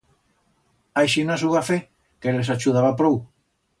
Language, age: Aragonese, 60-69